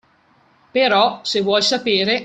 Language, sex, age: Italian, female, 50-59